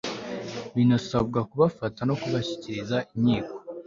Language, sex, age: Kinyarwanda, male, 19-29